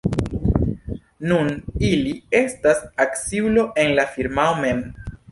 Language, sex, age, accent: Esperanto, male, 19-29, Internacia